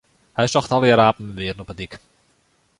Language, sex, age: Western Frisian, male, 19-29